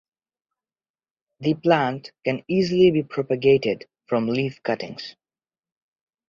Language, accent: English, India and South Asia (India, Pakistan, Sri Lanka)